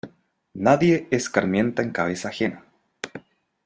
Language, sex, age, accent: Spanish, male, 19-29, Chileno: Chile, Cuyo